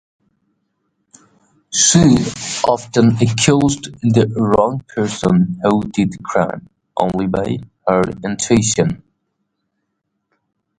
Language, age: English, 19-29